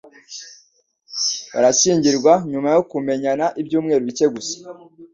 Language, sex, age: Kinyarwanda, male, under 19